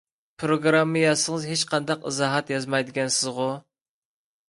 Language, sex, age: Uyghur, male, 30-39